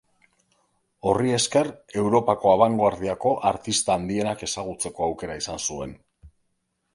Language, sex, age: Basque, male, 40-49